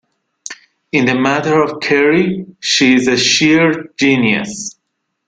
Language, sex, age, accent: English, male, 30-39, United States English